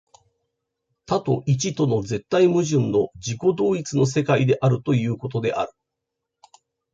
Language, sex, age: Japanese, male, 50-59